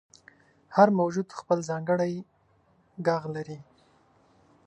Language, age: Pashto, 19-29